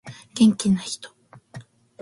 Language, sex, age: Japanese, female, 19-29